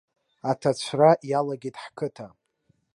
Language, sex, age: Abkhazian, male, 19-29